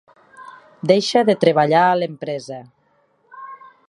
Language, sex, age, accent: Catalan, female, 30-39, Lleidatà